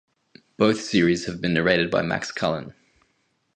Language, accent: English, Australian English